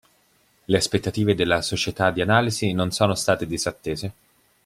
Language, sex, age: Italian, male, 30-39